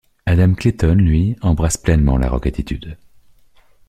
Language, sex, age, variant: French, male, 30-39, Français de métropole